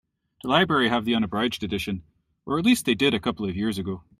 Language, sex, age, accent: English, male, 30-39, Canadian English